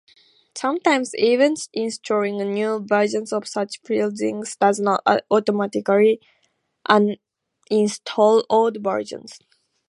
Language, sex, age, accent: English, female, under 19, England English